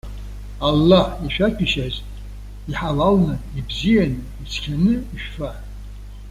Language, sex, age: Abkhazian, male, 70-79